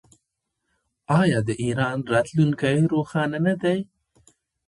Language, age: Pashto, 30-39